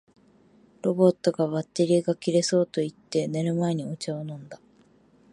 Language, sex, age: Japanese, female, 19-29